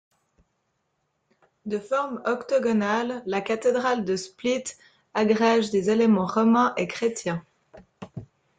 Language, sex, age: French, female, 30-39